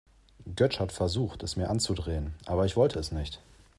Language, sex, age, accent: German, male, 30-39, Deutschland Deutsch